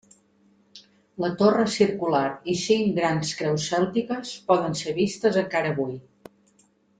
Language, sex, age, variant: Catalan, female, 50-59, Central